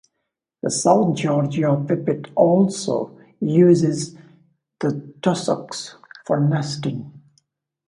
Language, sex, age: English, male, 19-29